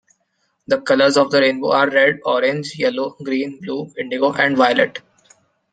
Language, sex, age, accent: English, male, 19-29, India and South Asia (India, Pakistan, Sri Lanka)